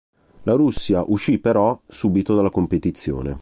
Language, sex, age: Italian, male, 30-39